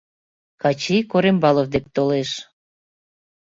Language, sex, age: Mari, female, 40-49